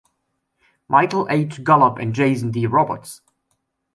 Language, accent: English, England English